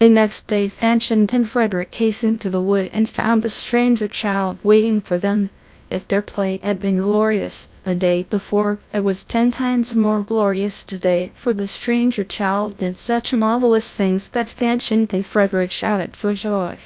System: TTS, GlowTTS